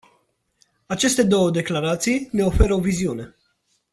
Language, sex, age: Romanian, male, 30-39